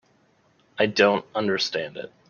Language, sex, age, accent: English, male, 30-39, United States English